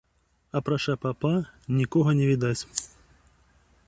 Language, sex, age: Belarusian, male, 40-49